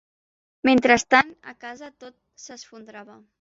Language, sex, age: Catalan, female, under 19